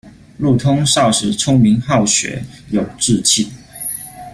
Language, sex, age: Chinese, male, 19-29